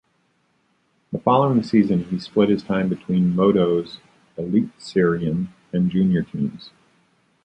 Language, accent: English, United States English